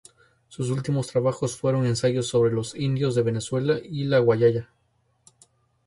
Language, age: Spanish, 19-29